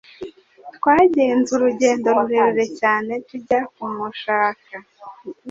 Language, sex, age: Kinyarwanda, female, 30-39